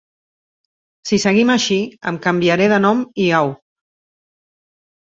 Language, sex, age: Catalan, female, 50-59